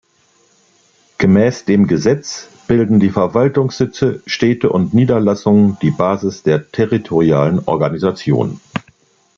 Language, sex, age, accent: German, male, 60-69, Deutschland Deutsch